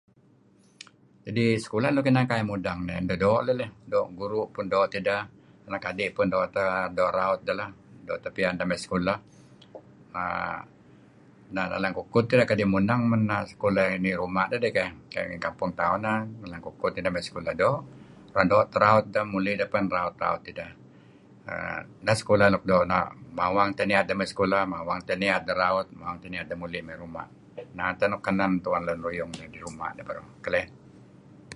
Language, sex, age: Kelabit, male, 70-79